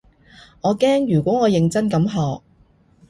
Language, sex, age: Cantonese, female, 30-39